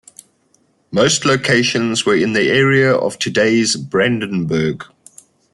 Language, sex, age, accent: English, male, 40-49, Southern African (South Africa, Zimbabwe, Namibia)